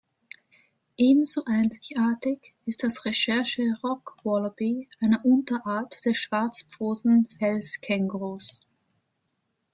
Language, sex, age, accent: German, female, 19-29, Österreichisches Deutsch